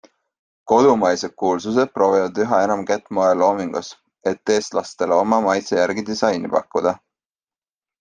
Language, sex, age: Estonian, male, 30-39